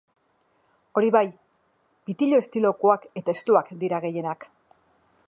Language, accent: Basque, Mendebalekoa (Araba, Bizkaia, Gipuzkoako mendebaleko herri batzuk)